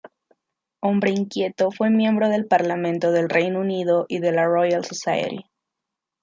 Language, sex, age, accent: Spanish, female, 19-29, Andino-Pacífico: Colombia, Perú, Ecuador, oeste de Bolivia y Venezuela andina